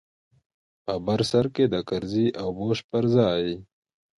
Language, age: Pashto, 19-29